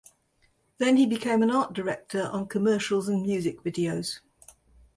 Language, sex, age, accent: English, female, 70-79, England English